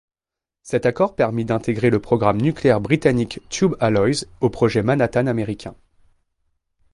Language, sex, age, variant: French, male, 30-39, Français de métropole